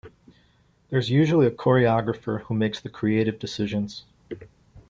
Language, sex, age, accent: English, male, 30-39, United States English